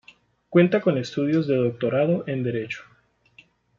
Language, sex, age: Spanish, male, 30-39